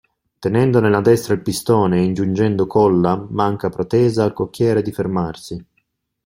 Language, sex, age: Italian, male, 30-39